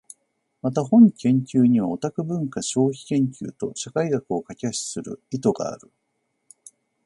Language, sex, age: Japanese, male, 50-59